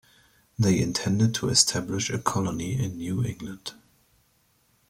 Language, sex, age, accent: English, male, 19-29, United States English